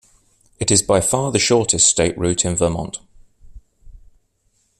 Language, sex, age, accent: English, male, 30-39, England English